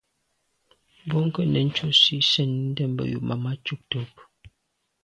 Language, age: Medumba, 30-39